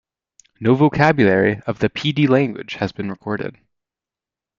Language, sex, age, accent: English, male, under 19, United States English